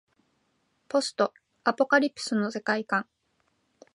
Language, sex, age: Japanese, female, 19-29